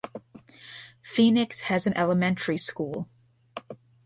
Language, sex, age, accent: English, female, 40-49, United States English